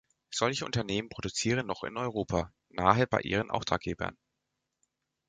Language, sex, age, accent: German, male, 19-29, Deutschland Deutsch